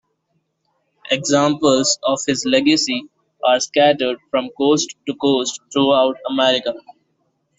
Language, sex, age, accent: English, male, under 19, India and South Asia (India, Pakistan, Sri Lanka)